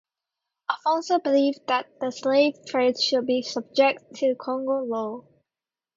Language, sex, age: English, female, 19-29